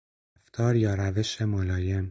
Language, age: Persian, 19-29